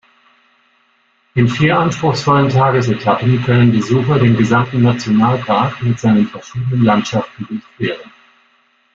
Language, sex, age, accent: German, male, 50-59, Deutschland Deutsch